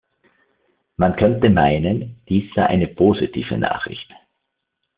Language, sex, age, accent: German, male, 50-59, Österreichisches Deutsch